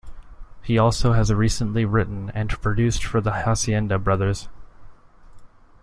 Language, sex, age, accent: English, male, 19-29, United States English